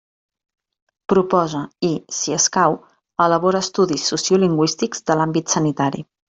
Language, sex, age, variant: Catalan, female, 30-39, Central